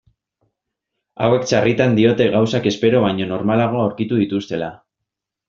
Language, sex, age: Basque, male, 19-29